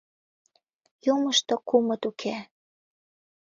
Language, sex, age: Mari, female, 19-29